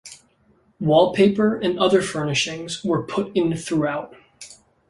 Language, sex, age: English, male, 19-29